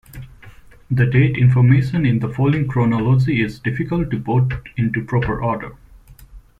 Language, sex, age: English, male, 19-29